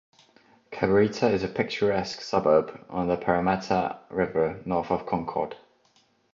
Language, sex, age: English, male, 19-29